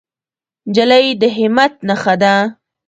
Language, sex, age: Pashto, female, 19-29